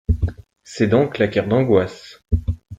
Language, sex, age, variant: French, male, 30-39, Français de métropole